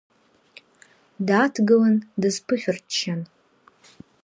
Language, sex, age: Abkhazian, female, 19-29